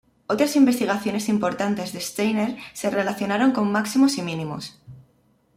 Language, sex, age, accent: Spanish, female, 19-29, España: Centro-Sur peninsular (Madrid, Toledo, Castilla-La Mancha)